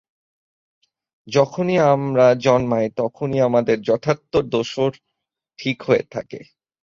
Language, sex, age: Bengali, male, 19-29